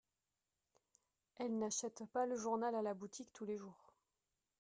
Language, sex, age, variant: French, female, 30-39, Français de métropole